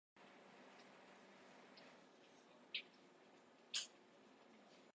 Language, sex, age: Adamawa Fulfulde, female, under 19